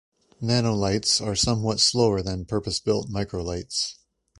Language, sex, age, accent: English, male, 30-39, United States English